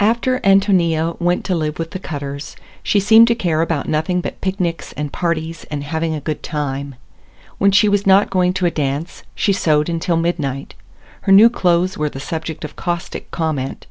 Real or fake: real